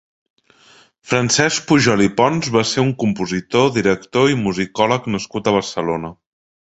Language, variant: Catalan, Central